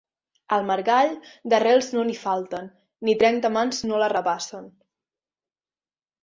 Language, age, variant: Catalan, 19-29, Central